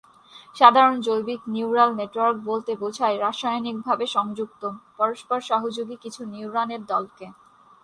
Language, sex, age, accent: Bengali, female, 19-29, Native